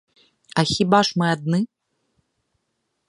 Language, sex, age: Belarusian, female, 30-39